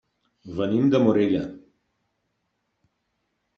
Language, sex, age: Catalan, male, 50-59